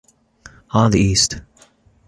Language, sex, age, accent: English, male, 19-29, Irish English